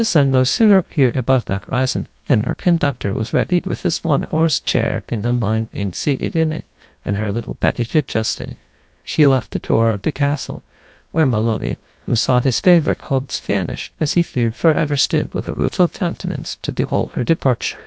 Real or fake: fake